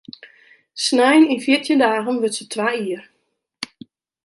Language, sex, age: Western Frisian, female, 40-49